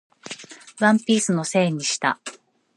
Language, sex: Japanese, female